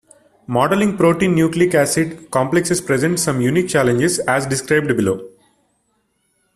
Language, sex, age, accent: English, male, 19-29, India and South Asia (India, Pakistan, Sri Lanka)